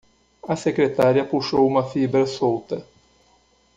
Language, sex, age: Portuguese, male, 50-59